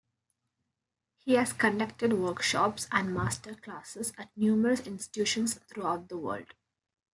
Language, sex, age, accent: English, female, 19-29, Hong Kong English